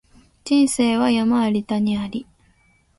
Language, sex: Japanese, female